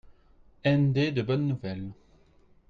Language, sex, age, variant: French, male, 30-39, Français de métropole